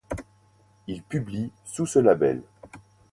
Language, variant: French, Français de métropole